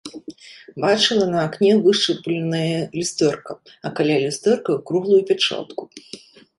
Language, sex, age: Belarusian, female, 30-39